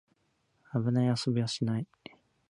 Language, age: Japanese, 19-29